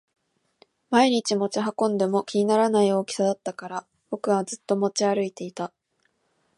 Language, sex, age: Japanese, female, 19-29